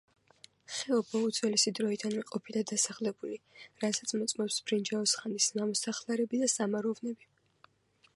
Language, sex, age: Georgian, female, 19-29